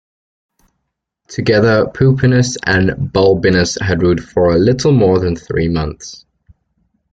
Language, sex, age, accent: English, male, 19-29, England English